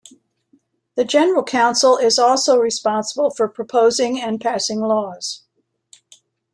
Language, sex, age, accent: English, female, 70-79, United States English